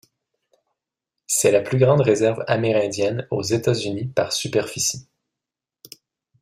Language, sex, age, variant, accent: French, male, 30-39, Français d'Amérique du Nord, Français du Canada